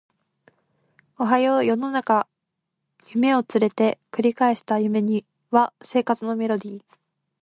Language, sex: Japanese, female